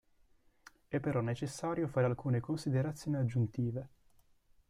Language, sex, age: Italian, male, 19-29